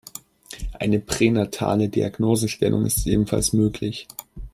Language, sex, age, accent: German, male, under 19, Deutschland Deutsch